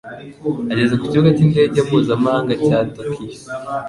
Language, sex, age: Kinyarwanda, male, 19-29